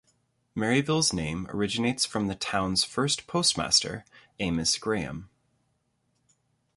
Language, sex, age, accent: English, male, 30-39, Canadian English